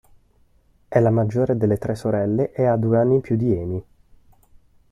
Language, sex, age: Italian, male, 19-29